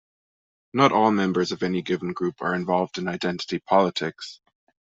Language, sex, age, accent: English, male, 30-39, Canadian English